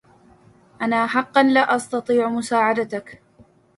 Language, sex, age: Arabic, female, 19-29